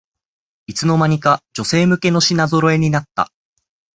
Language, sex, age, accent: Japanese, male, 19-29, 標準語